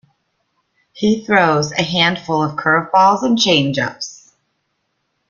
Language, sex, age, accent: English, female, 40-49, United States English